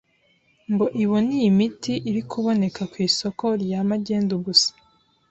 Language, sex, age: Kinyarwanda, female, 19-29